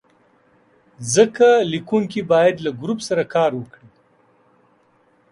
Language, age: Pashto, 50-59